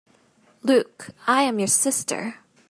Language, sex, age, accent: English, female, 19-29, United States English